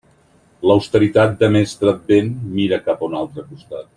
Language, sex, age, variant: Catalan, male, 60-69, Central